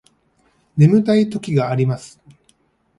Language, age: Japanese, 50-59